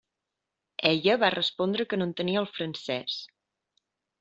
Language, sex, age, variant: Catalan, female, 30-39, Septentrional